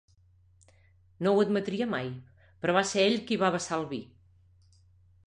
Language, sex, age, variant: Catalan, female, 40-49, Nord-Occidental